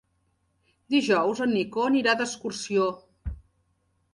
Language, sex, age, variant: Catalan, female, 40-49, Septentrional